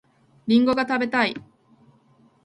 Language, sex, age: Japanese, female, 19-29